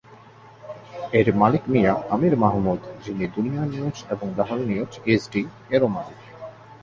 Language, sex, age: Bengali, male, 19-29